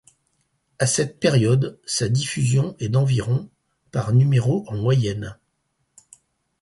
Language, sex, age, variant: French, male, 60-69, Français de métropole